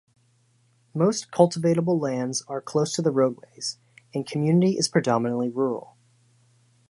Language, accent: English, United States English